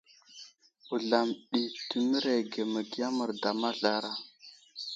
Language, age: Wuzlam, 19-29